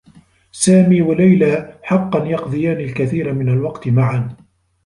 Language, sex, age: Arabic, male, 30-39